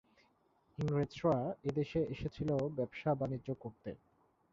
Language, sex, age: Bengali, male, 19-29